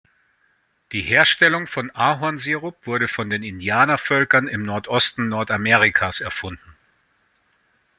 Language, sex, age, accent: German, male, 40-49, Deutschland Deutsch